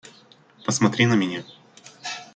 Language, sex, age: Russian, male, 19-29